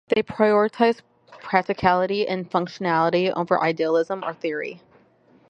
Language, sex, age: English, female, under 19